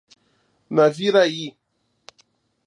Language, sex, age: Portuguese, male, 40-49